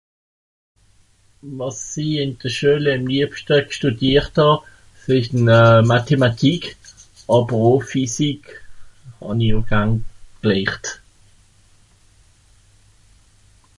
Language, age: Swiss German, 50-59